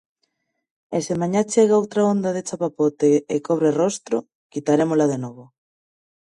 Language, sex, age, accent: Galician, female, 19-29, Normativo (estándar)